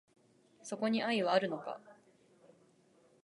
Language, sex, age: Japanese, female, 19-29